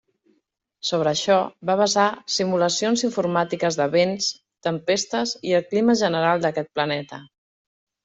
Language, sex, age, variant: Catalan, female, 40-49, Central